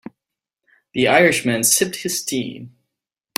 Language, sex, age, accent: English, male, 19-29, United States English